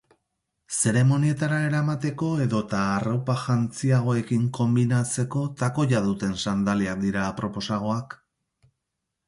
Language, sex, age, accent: Basque, male, 40-49, Mendebalekoa (Araba, Bizkaia, Gipuzkoako mendebaleko herri batzuk)